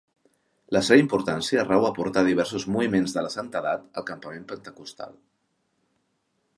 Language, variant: Catalan, Central